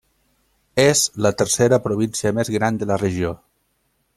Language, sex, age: Catalan, male, 19-29